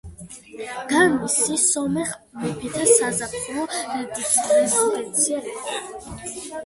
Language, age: Georgian, under 19